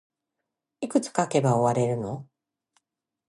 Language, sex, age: Japanese, female, 50-59